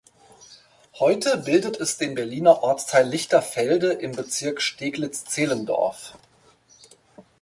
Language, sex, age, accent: German, male, 30-39, Deutschland Deutsch